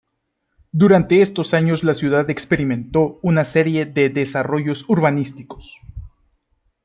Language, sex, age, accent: Spanish, male, 19-29, México